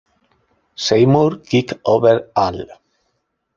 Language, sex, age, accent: Spanish, male, 40-49, España: Sur peninsular (Andalucia, Extremadura, Murcia)